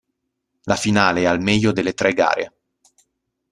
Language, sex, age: Italian, male, 30-39